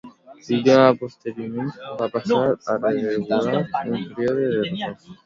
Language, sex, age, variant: Catalan, male, under 19, Alacantí